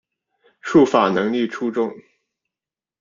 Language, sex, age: Chinese, male, 40-49